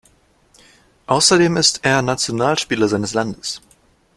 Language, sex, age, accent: German, male, under 19, Deutschland Deutsch